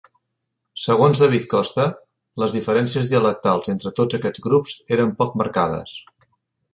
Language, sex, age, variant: Catalan, male, 60-69, Central